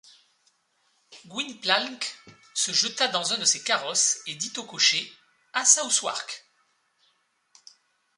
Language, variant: French, Français de métropole